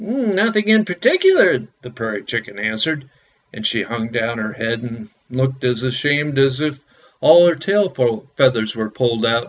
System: none